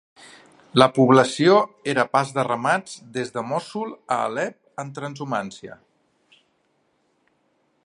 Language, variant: Catalan, Central